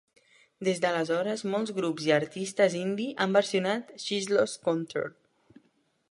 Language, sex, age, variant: Catalan, male, 19-29, Central